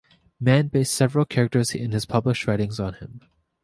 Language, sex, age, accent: English, male, 19-29, Canadian English